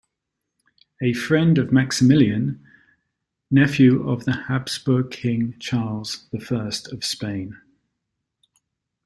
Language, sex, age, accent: English, male, 40-49, England English